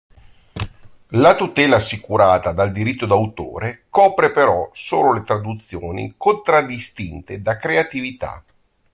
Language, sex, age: Italian, male, 30-39